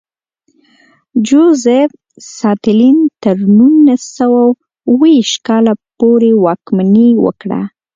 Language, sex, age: Pashto, female, 19-29